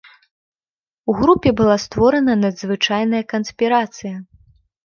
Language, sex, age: Belarusian, female, 19-29